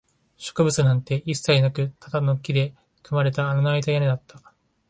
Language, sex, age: Japanese, male, 19-29